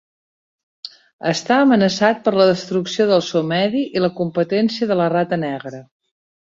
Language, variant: Catalan, Central